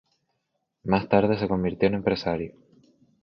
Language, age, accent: Spanish, 19-29, España: Islas Canarias